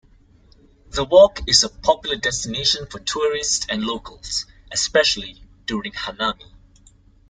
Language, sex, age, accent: English, male, 19-29, Singaporean English